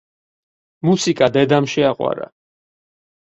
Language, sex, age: Georgian, male, 30-39